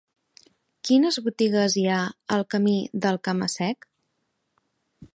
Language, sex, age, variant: Catalan, female, 19-29, Nord-Occidental